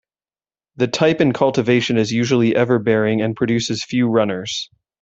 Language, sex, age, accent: English, male, 30-39, Canadian English